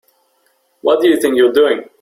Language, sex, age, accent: English, male, 30-39, United States English